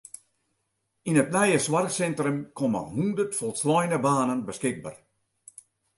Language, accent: Western Frisian, Klaaifrysk